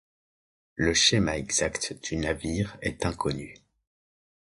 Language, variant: French, Français de métropole